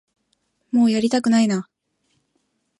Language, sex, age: Japanese, female, 19-29